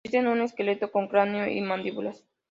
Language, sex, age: Spanish, female, 19-29